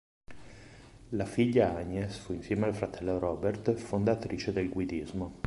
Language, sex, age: Italian, male, 40-49